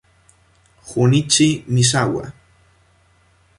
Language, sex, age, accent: Spanish, male, 19-29, España: Norte peninsular (Asturias, Castilla y León, Cantabria, País Vasco, Navarra, Aragón, La Rioja, Guadalajara, Cuenca)